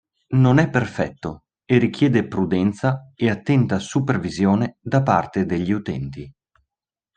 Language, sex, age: Italian, male, 30-39